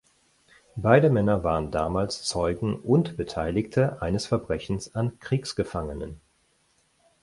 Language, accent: German, Deutschland Deutsch